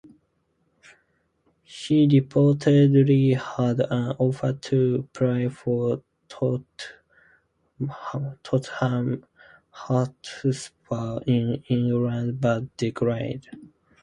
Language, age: English, 19-29